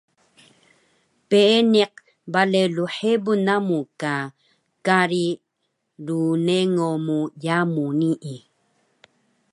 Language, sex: Taroko, female